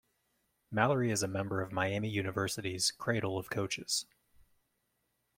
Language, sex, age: English, male, 30-39